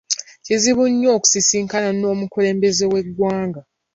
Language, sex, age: Ganda, female, 19-29